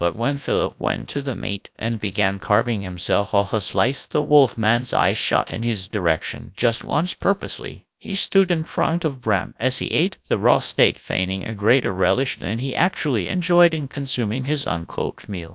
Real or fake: fake